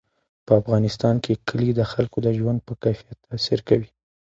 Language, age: Pashto, 19-29